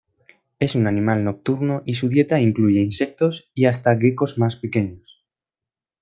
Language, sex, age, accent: Spanish, male, 19-29, España: Centro-Sur peninsular (Madrid, Toledo, Castilla-La Mancha)